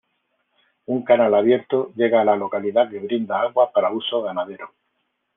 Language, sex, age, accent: Spanish, male, 50-59, España: Sur peninsular (Andalucia, Extremadura, Murcia)